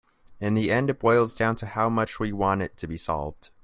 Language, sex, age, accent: English, male, 19-29, United States English